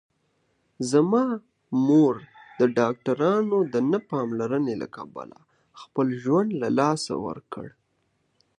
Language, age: Pashto, 19-29